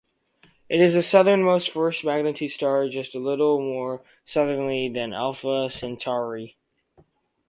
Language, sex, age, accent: English, male, under 19, United States English